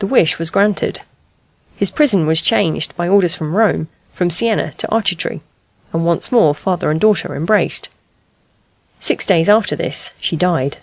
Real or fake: real